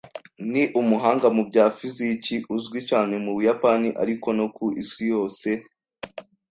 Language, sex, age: Kinyarwanda, male, under 19